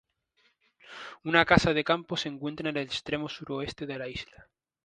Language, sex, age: Spanish, male, 19-29